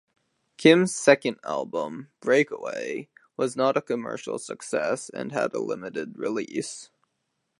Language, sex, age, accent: English, male, under 19, United States English